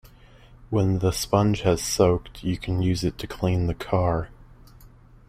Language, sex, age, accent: English, male, under 19, United States English